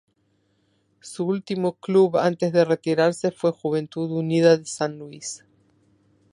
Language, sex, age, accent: Spanish, female, 50-59, Rioplatense: Argentina, Uruguay, este de Bolivia, Paraguay